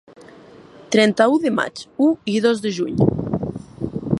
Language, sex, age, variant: Catalan, female, 19-29, Nord-Occidental